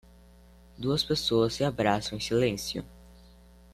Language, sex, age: Portuguese, male, under 19